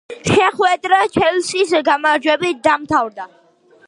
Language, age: Georgian, under 19